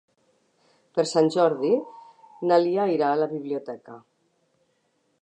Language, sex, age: Catalan, female, 60-69